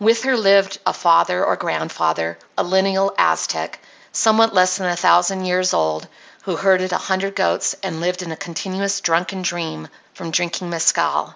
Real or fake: real